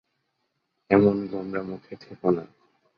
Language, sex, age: Bengali, male, 19-29